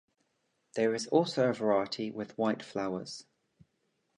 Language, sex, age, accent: English, male, 40-49, England English